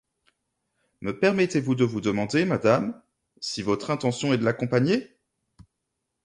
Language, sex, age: French, male, 30-39